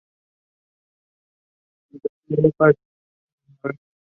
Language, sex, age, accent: Spanish, male, 19-29, México